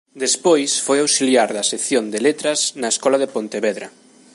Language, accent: Galician, Oriental (común en zona oriental)